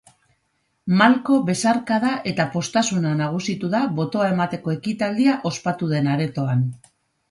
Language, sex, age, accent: Basque, female, 40-49, Mendebalekoa (Araba, Bizkaia, Gipuzkoako mendebaleko herri batzuk)